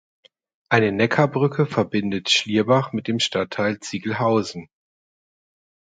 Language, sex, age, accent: German, male, 40-49, Deutschland Deutsch